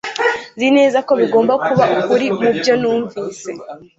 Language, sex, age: Kinyarwanda, female, 19-29